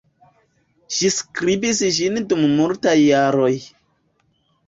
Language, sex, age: Esperanto, male, 19-29